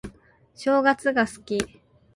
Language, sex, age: Japanese, female, 19-29